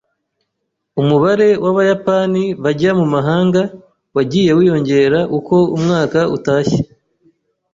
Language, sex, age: Kinyarwanda, male, 30-39